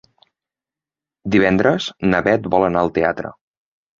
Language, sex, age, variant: Catalan, male, 19-29, Central